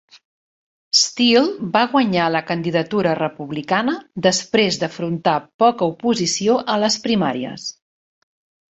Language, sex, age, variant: Catalan, female, 40-49, Central